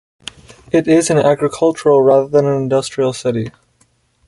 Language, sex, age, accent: English, male, 19-29, United States English